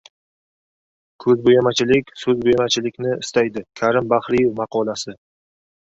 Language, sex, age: Uzbek, male, 19-29